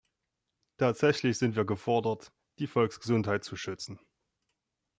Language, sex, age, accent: German, male, 30-39, Deutschland Deutsch